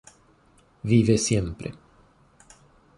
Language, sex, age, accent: Spanish, male, 30-39, Rioplatense: Argentina, Uruguay, este de Bolivia, Paraguay